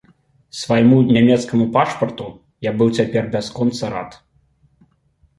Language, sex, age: Belarusian, male, 30-39